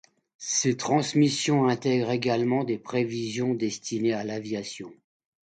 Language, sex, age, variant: French, male, 60-69, Français de métropole